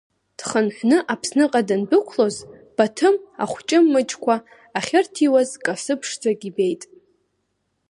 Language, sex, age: Abkhazian, female, 19-29